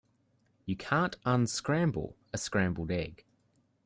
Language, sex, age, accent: English, male, 19-29, Australian English